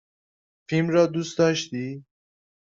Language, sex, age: Persian, male, under 19